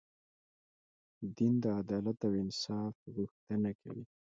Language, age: Pashto, 19-29